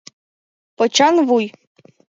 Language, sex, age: Mari, female, 19-29